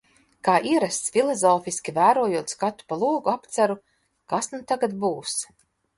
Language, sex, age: Latvian, female, 50-59